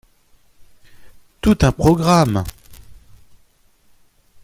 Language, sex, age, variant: French, male, 40-49, Français de métropole